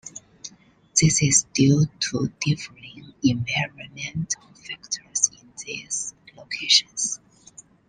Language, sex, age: English, female, 30-39